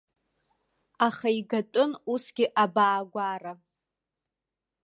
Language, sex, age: Abkhazian, female, 19-29